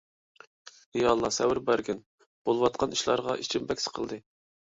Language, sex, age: Uyghur, male, 30-39